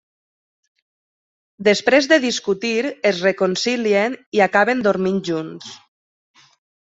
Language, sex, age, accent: Catalan, female, 30-39, valencià